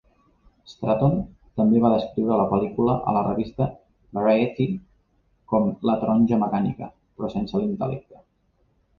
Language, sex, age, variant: Catalan, male, 30-39, Central